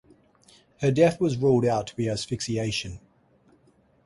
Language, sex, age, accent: English, male, 30-39, Australian English